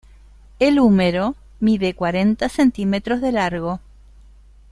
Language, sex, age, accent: Spanish, female, 60-69, Rioplatense: Argentina, Uruguay, este de Bolivia, Paraguay